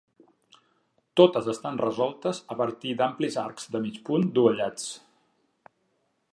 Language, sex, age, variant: Catalan, male, 50-59, Central